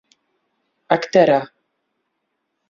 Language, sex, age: Central Kurdish, male, 19-29